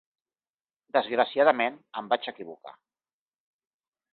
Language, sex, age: Catalan, male, 40-49